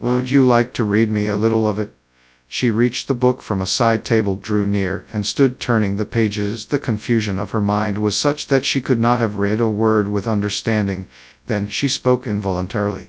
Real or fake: fake